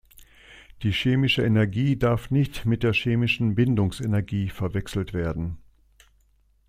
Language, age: German, 60-69